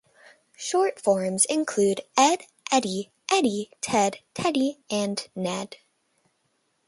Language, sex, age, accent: English, female, under 19, United States English